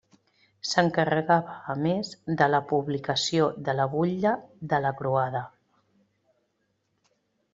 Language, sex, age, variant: Catalan, female, 40-49, Central